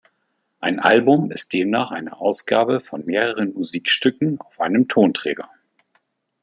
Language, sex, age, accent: German, male, 50-59, Deutschland Deutsch